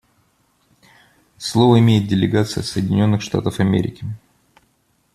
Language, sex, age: Russian, male, 30-39